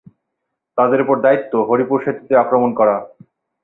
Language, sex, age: Bengali, male, 30-39